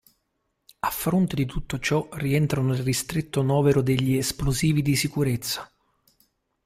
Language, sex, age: Italian, male, 30-39